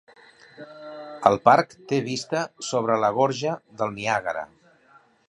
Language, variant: Catalan, Central